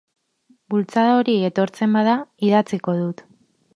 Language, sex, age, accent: Basque, female, 19-29, Mendebalekoa (Araba, Bizkaia, Gipuzkoako mendebaleko herri batzuk)